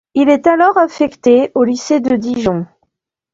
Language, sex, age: French, female, 50-59